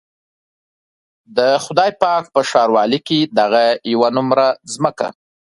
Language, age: Pashto, 30-39